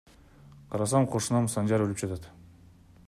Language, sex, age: Kyrgyz, male, 19-29